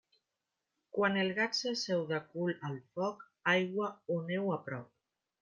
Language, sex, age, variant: Catalan, female, 30-39, Central